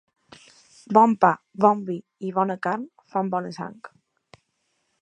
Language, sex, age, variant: Catalan, female, 19-29, Balear